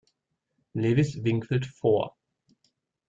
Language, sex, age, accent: German, male, 19-29, Deutschland Deutsch